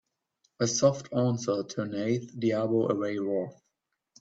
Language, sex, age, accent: English, male, 19-29, England English